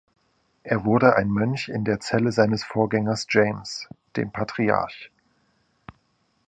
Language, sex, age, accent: German, male, 30-39, Deutschland Deutsch